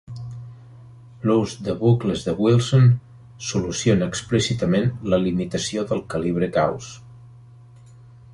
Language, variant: Catalan, Central